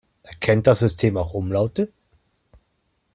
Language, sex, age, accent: German, male, 30-39, Deutschland Deutsch